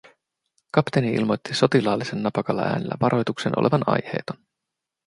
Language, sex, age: Finnish, male, 30-39